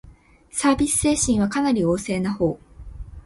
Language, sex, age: Japanese, female, 19-29